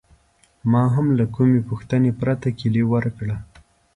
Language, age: Pashto, 19-29